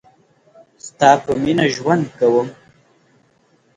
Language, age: Pashto, 19-29